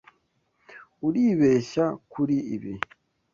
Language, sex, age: Kinyarwanda, male, 19-29